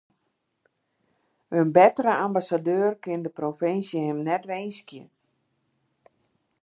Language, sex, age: Western Frisian, female, 50-59